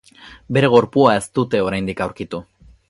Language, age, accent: Basque, 19-29, Erdialdekoa edo Nafarra (Gipuzkoa, Nafarroa)